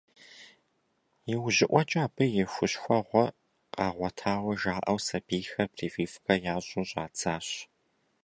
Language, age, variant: Kabardian, 19-29, Адыгэбзэ (Къэбэрдей, Кирил, псоми зэдай)